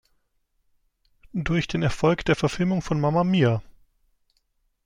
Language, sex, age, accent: German, male, 19-29, Deutschland Deutsch